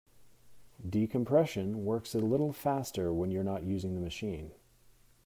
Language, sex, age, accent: English, male, 30-39, Canadian English